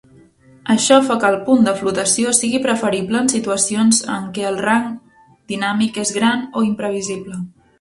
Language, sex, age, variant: Catalan, female, 19-29, Central